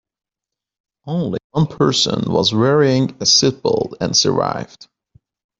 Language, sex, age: English, male, 30-39